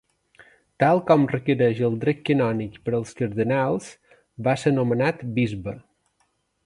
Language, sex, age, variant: Catalan, male, 50-59, Balear